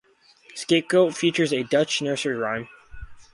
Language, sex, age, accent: English, male, under 19, United States English